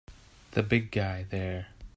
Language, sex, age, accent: English, male, 19-29, United States English